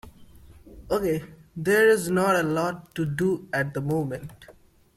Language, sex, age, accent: English, male, under 19, India and South Asia (India, Pakistan, Sri Lanka)